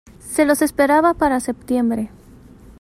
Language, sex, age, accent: Spanish, female, 19-29, México